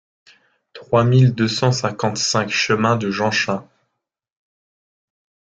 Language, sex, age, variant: French, male, 19-29, Français de métropole